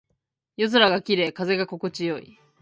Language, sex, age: Japanese, female, 19-29